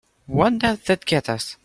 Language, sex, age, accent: English, male, under 19, United States English